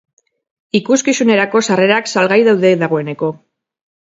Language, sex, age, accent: Basque, female, 40-49, Mendebalekoa (Araba, Bizkaia, Gipuzkoako mendebaleko herri batzuk)